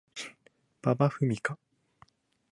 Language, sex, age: Japanese, male, 19-29